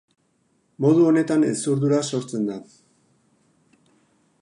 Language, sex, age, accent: Basque, male, 40-49, Erdialdekoa edo Nafarra (Gipuzkoa, Nafarroa)